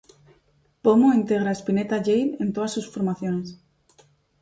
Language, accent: Spanish, España: Sur peninsular (Andalucia, Extremadura, Murcia)